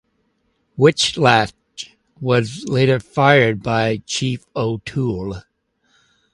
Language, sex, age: English, male, 30-39